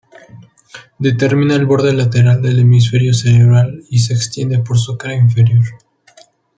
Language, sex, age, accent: Spanish, male, under 19, México